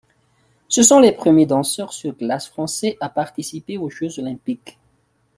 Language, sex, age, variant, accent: French, male, 30-39, Français d'Afrique subsaharienne et des îles africaines, Français de Madagascar